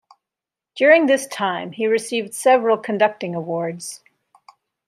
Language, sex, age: English, female, 50-59